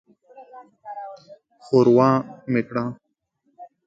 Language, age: Pashto, 19-29